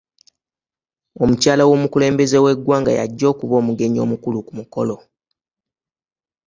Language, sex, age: Ganda, male, 19-29